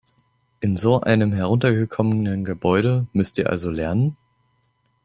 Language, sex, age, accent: German, male, 19-29, Deutschland Deutsch